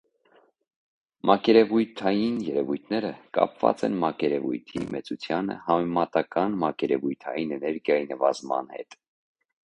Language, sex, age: Armenian, male, 30-39